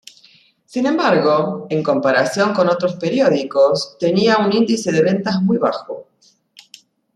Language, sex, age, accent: Spanish, female, 50-59, Rioplatense: Argentina, Uruguay, este de Bolivia, Paraguay